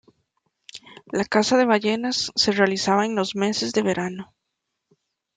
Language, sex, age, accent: Spanish, female, 19-29, América central